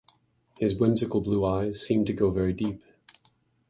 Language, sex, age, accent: English, male, 40-49, United States English